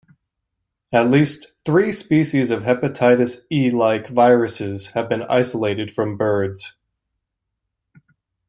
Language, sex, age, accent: English, male, 19-29, United States English